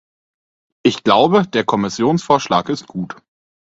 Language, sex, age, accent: German, male, 19-29, Deutschland Deutsch